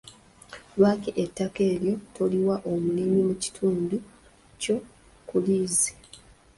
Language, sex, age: Ganda, female, 19-29